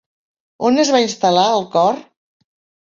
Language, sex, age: Catalan, female, 60-69